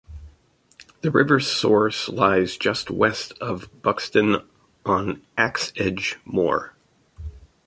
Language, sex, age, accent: English, male, 50-59, United States English